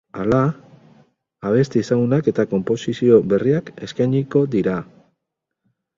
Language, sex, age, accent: Basque, male, 50-59, Mendebalekoa (Araba, Bizkaia, Gipuzkoako mendebaleko herri batzuk)